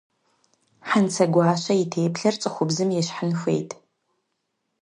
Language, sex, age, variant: Kabardian, female, 19-29, Адыгэбзэ (Къэбэрдей, Кирил, псоми зэдай)